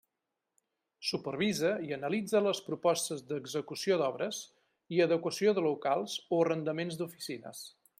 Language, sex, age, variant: Catalan, male, 50-59, Central